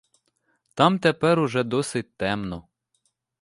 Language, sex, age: Ukrainian, male, 30-39